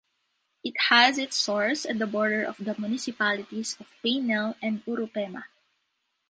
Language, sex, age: English, female, 19-29